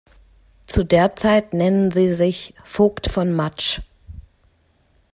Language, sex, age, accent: German, female, 30-39, Deutschland Deutsch